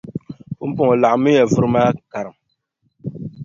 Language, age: Dagbani, 30-39